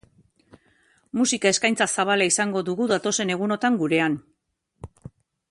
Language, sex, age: Basque, female, 40-49